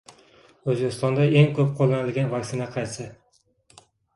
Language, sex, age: Uzbek, male, 30-39